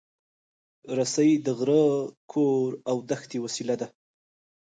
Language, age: Pashto, 19-29